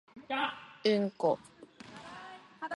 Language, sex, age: Japanese, female, 19-29